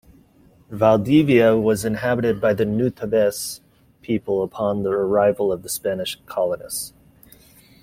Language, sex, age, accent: English, male, 30-39, United States English